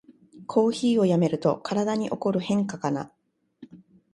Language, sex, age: Japanese, female, 40-49